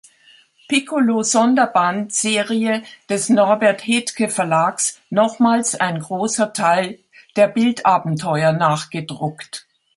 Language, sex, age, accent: German, female, 70-79, Deutschland Deutsch